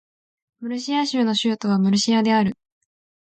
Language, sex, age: Japanese, female, 19-29